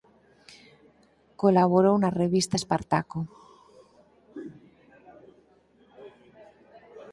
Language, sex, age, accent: Galician, female, 50-59, Normativo (estándar)